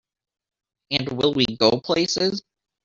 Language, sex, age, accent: English, male, 19-29, United States English